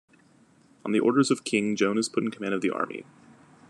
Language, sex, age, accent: English, male, 19-29, United States English